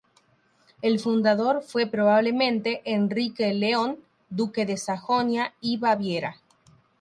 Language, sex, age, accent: Spanish, female, 19-29, Rioplatense: Argentina, Uruguay, este de Bolivia, Paraguay